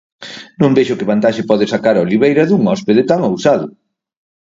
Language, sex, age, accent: Galician, male, 40-49, Oriental (común en zona oriental)